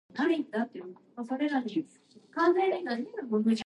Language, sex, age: Tatar, female, under 19